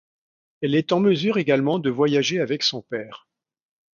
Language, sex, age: French, male, 60-69